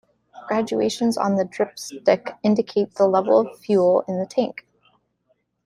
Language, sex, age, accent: English, female, 30-39, United States English